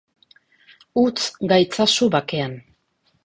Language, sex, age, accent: Basque, female, 50-59, Mendebalekoa (Araba, Bizkaia, Gipuzkoako mendebaleko herri batzuk)